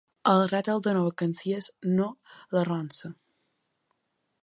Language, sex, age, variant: Catalan, female, 19-29, Balear